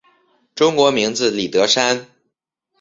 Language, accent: Chinese, 出生地：辽宁省